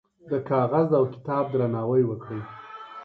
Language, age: Pashto, 30-39